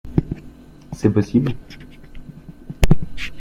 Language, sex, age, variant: French, male, 19-29, Français de métropole